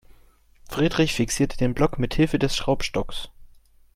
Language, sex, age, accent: German, male, 30-39, Deutschland Deutsch